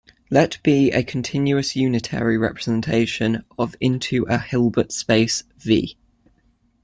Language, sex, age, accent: English, male, 19-29, England English